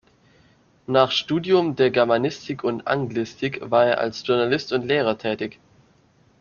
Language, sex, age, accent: German, male, under 19, Deutschland Deutsch